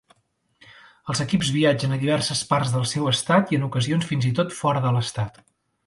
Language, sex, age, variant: Catalan, male, 30-39, Central